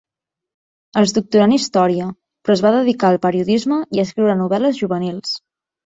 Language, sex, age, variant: Catalan, female, 19-29, Central